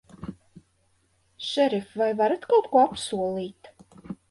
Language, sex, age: Latvian, female, 50-59